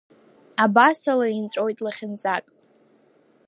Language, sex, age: Abkhazian, female, under 19